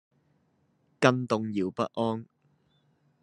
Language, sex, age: Cantonese, male, 19-29